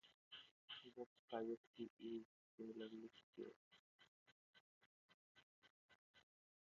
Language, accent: English, India and South Asia (India, Pakistan, Sri Lanka)